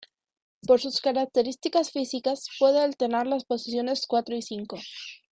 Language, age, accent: Spanish, 19-29, Chileno: Chile, Cuyo